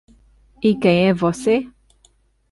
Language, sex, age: Portuguese, female, 30-39